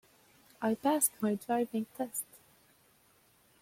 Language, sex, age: English, female, 19-29